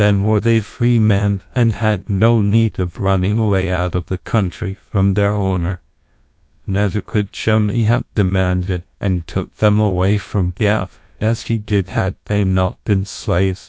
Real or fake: fake